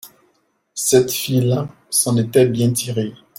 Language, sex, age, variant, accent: French, male, 19-29, Français d'Afrique subsaharienne et des îles africaines, Français de Côte d’Ivoire